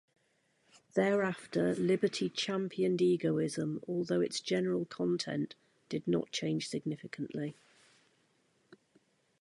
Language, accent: English, England English